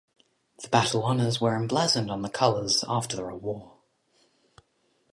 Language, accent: English, Australian English